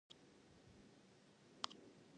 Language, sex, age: English, female, 19-29